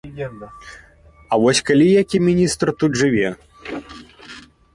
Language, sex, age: Belarusian, male, 19-29